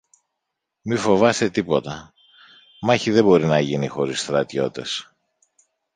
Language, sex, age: Greek, male, 50-59